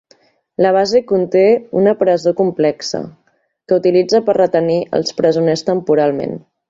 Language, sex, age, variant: Catalan, female, 19-29, Central